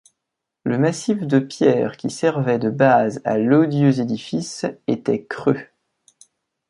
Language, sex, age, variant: French, male, 19-29, Français de métropole